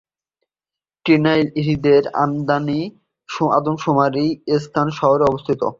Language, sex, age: Bengali, male, 19-29